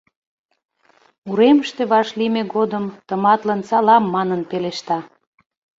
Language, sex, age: Mari, female, 40-49